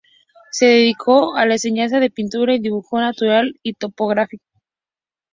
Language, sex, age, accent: Spanish, female, under 19, México